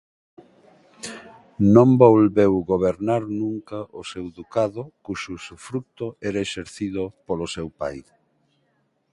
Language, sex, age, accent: Galician, male, 50-59, Normativo (estándar)